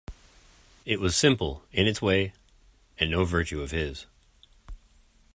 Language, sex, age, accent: English, male, 40-49, United States English